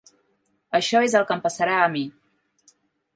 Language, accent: Catalan, Barcelona